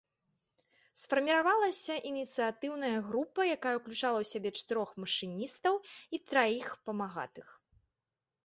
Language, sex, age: Belarusian, female, 30-39